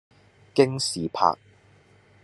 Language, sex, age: Cantonese, male, under 19